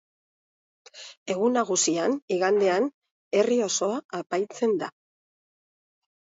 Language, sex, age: Basque, female, 50-59